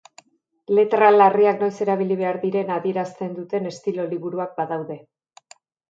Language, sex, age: Basque, female, 40-49